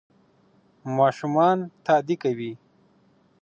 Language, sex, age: Pashto, male, 30-39